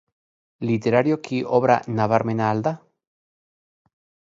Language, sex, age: Basque, male, 40-49